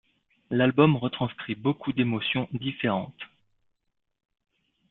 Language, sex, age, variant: French, male, 19-29, Français de métropole